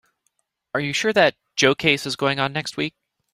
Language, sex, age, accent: English, male, 30-39, United States English